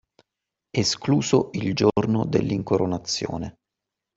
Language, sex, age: Italian, male, 30-39